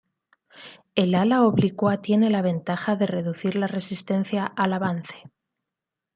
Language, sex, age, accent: Spanish, female, 30-39, España: Centro-Sur peninsular (Madrid, Toledo, Castilla-La Mancha)